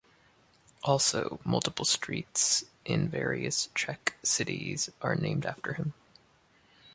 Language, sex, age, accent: English, male, 19-29, United States English